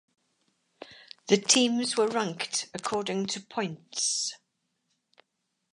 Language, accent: English, England English